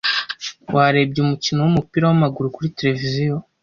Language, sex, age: Kinyarwanda, male, under 19